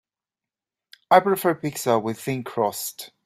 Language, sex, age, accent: English, male, 30-39, Irish English